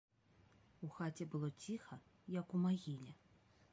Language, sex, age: Belarusian, female, 30-39